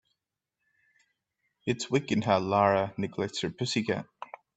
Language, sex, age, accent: English, male, 19-29, Australian English